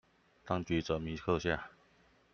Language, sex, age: Chinese, male, 40-49